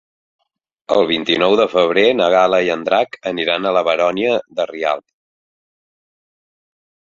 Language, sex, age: Catalan, male, 30-39